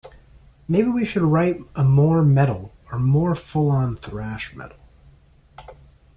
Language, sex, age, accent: English, male, 19-29, United States English